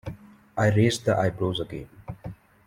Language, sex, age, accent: English, male, 19-29, India and South Asia (India, Pakistan, Sri Lanka)